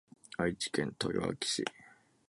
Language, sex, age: Japanese, male, 19-29